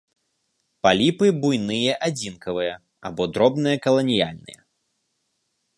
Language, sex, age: Belarusian, male, 19-29